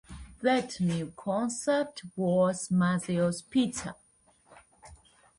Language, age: English, under 19